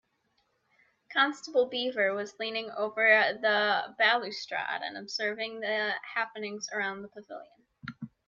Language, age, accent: English, 19-29, United States English